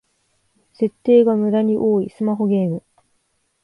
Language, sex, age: Japanese, female, 19-29